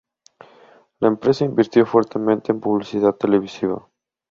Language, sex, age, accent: Spanish, male, 19-29, México